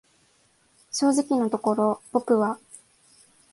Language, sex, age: Japanese, female, 19-29